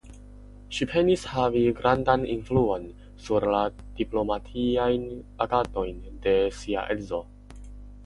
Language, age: Esperanto, under 19